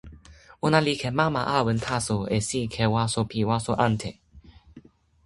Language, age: Toki Pona, under 19